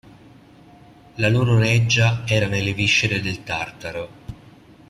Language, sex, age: Italian, male, 40-49